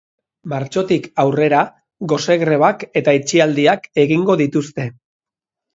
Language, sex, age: Basque, male, 50-59